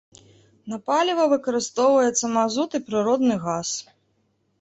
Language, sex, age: Belarusian, female, 30-39